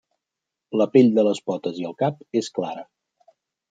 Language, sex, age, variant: Catalan, male, 30-39, Central